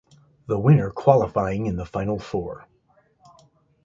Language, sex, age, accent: English, male, 50-59, United States English